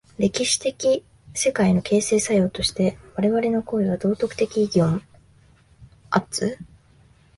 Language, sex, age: Japanese, female, 19-29